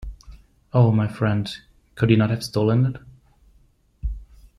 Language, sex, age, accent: English, male, 30-39, United States English